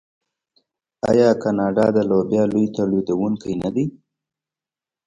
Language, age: Pashto, 19-29